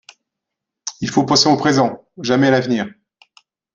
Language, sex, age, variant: French, male, 40-49, Français de métropole